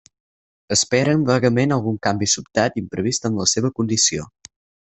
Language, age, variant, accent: Catalan, 19-29, Central, central